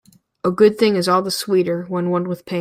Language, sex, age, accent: English, male, under 19, United States English